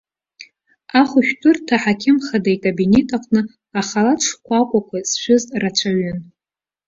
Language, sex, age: Abkhazian, female, 19-29